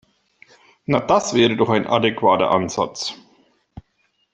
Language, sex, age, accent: German, male, 40-49, Deutschland Deutsch